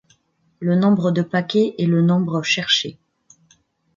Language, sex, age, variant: French, female, 30-39, Français de métropole